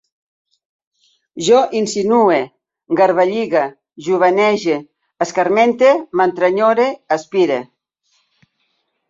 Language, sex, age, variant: Catalan, female, 70-79, Central